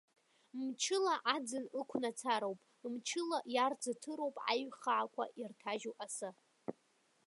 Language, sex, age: Abkhazian, female, under 19